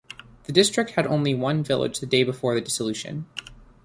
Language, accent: English, United States English